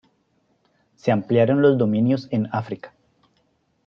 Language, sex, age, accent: Spanish, male, 30-39, Andino-Pacífico: Colombia, Perú, Ecuador, oeste de Bolivia y Venezuela andina